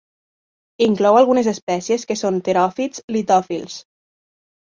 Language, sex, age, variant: Catalan, female, 19-29, Nord-Occidental